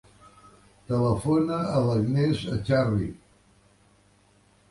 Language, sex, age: Catalan, male, 70-79